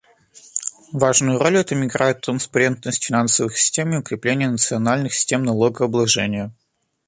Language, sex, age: Russian, male, 19-29